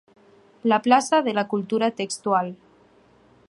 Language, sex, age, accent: Catalan, female, 19-29, valencià